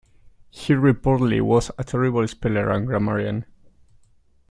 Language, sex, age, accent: English, male, 19-29, United States English